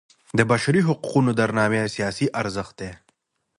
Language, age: Pashto, 19-29